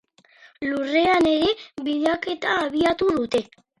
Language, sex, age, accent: Basque, female, under 19, Erdialdekoa edo Nafarra (Gipuzkoa, Nafarroa)